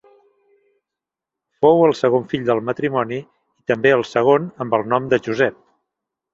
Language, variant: Catalan, Central